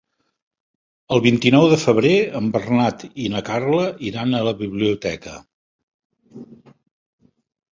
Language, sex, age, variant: Catalan, male, 60-69, Septentrional